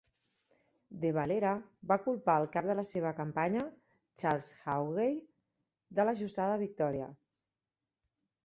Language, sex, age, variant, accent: Catalan, female, 40-49, Central, Barcelonès